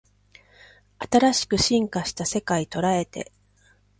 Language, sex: Japanese, female